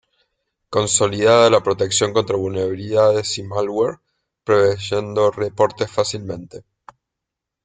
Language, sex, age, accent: Spanish, male, 19-29, Rioplatense: Argentina, Uruguay, este de Bolivia, Paraguay